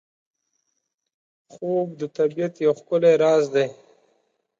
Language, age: Pashto, 30-39